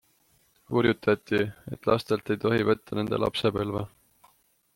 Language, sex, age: Estonian, male, 19-29